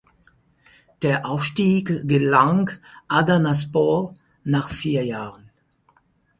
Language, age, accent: German, 50-59, Deutschland Deutsch